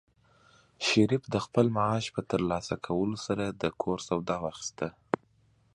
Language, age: Pashto, 19-29